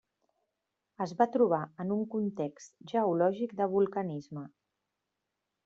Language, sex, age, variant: Catalan, female, 40-49, Central